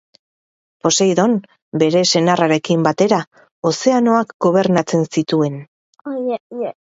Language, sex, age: Basque, female, 30-39